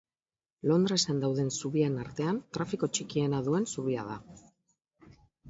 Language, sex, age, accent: Basque, female, 50-59, Mendebalekoa (Araba, Bizkaia, Gipuzkoako mendebaleko herri batzuk)